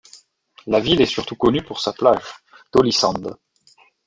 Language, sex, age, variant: French, male, 30-39, Français de métropole